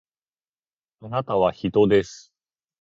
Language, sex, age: Japanese, male, under 19